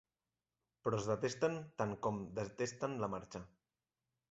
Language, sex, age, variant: Catalan, male, 30-39, Central